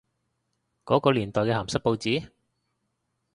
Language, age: Cantonese, 30-39